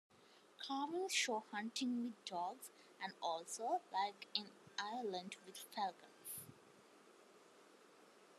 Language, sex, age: English, female, 19-29